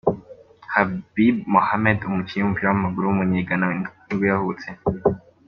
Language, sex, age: Kinyarwanda, male, under 19